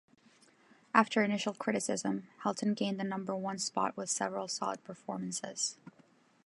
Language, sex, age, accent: English, female, 19-29, United States English